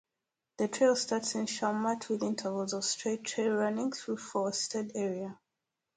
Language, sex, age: English, female, 19-29